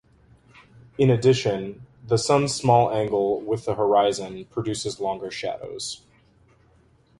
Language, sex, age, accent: English, male, 19-29, United States English